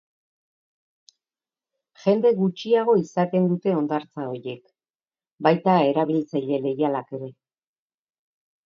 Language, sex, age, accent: Basque, female, 50-59, Mendebalekoa (Araba, Bizkaia, Gipuzkoako mendebaleko herri batzuk)